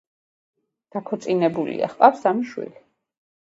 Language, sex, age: Georgian, female, 50-59